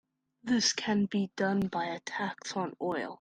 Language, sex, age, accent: English, male, under 19, United States English